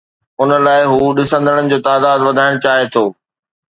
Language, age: Sindhi, 40-49